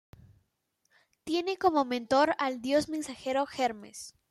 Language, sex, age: Spanish, female, 19-29